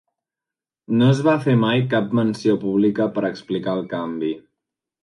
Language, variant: Catalan, Central